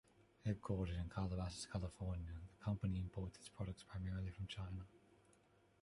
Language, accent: English, Australian English